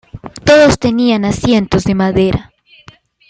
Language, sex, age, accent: Spanish, female, under 19, Caribe: Cuba, Venezuela, Puerto Rico, República Dominicana, Panamá, Colombia caribeña, México caribeño, Costa del golfo de México